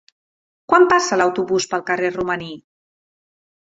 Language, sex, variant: Catalan, female, Central